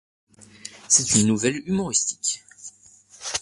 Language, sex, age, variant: French, male, 30-39, Français de métropole